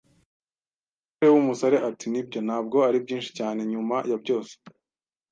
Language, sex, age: Kinyarwanda, male, 19-29